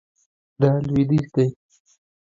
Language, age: Pashto, 19-29